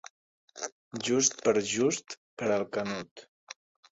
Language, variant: Catalan, Central